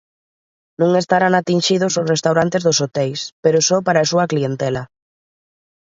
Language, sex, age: Galician, female, 30-39